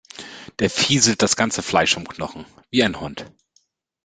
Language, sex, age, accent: German, male, 30-39, Deutschland Deutsch